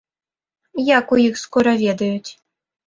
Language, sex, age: Belarusian, female, 19-29